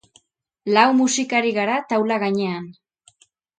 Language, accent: Basque, Erdialdekoa edo Nafarra (Gipuzkoa, Nafarroa)